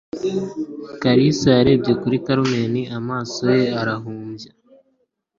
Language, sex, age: Kinyarwanda, male, 19-29